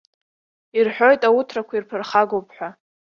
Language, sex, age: Abkhazian, male, under 19